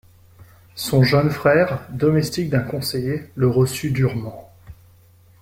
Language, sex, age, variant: French, male, 19-29, Français de métropole